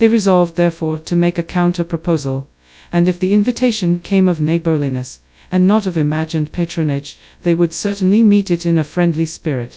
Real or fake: fake